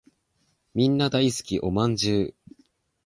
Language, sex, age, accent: Japanese, male, 19-29, 標準語